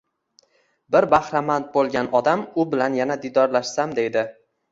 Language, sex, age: Uzbek, male, 19-29